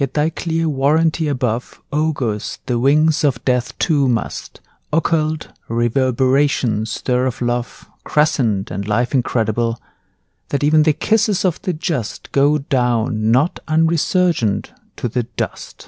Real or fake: real